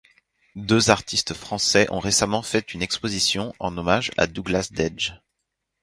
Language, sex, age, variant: French, male, 30-39, Français de métropole